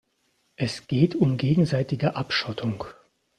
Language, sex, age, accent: German, male, 30-39, Deutschland Deutsch